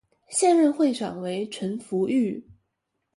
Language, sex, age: Chinese, female, 19-29